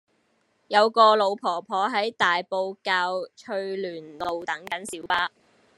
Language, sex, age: Cantonese, female, 19-29